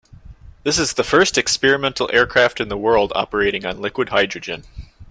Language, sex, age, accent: English, male, 19-29, United States English